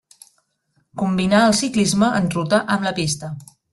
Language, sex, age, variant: Catalan, female, 19-29, Nord-Occidental